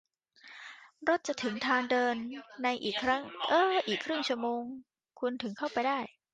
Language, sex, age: Thai, female, 19-29